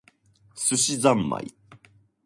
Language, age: Japanese, 30-39